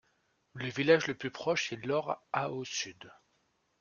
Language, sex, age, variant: French, male, 30-39, Français de métropole